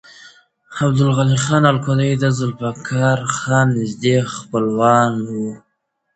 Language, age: Pashto, 19-29